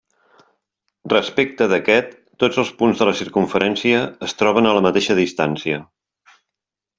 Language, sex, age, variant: Catalan, male, 50-59, Central